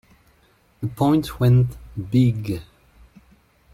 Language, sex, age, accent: English, male, 30-39, Southern African (South Africa, Zimbabwe, Namibia)